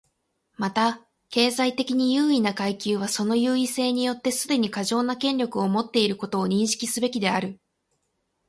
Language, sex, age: Japanese, female, 19-29